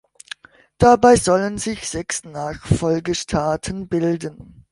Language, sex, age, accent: German, male, under 19, Deutschland Deutsch